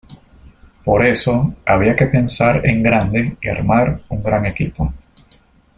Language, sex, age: Spanish, male, 30-39